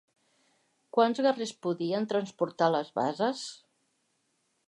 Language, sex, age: Catalan, female, 60-69